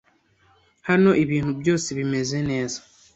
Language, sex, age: Kinyarwanda, male, 19-29